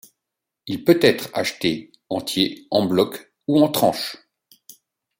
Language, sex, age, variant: French, male, 40-49, Français de métropole